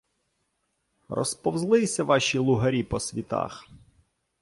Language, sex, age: Ukrainian, male, 40-49